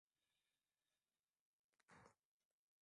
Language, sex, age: Swahili, female, 19-29